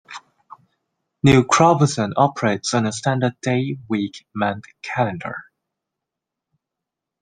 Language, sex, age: English, male, 19-29